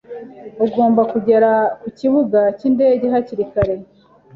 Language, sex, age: Kinyarwanda, male, 19-29